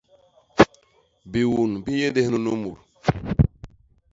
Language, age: Basaa, 40-49